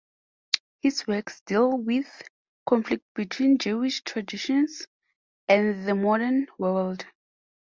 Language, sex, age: English, female, 19-29